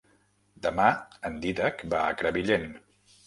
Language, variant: Catalan, Central